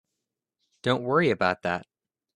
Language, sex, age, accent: English, male, 19-29, United States English